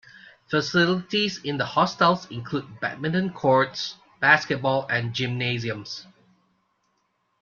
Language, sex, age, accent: English, male, 40-49, Malaysian English